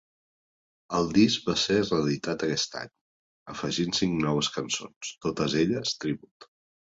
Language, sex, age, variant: Catalan, male, 40-49, Nord-Occidental